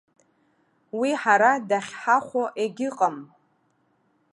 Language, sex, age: Abkhazian, female, 30-39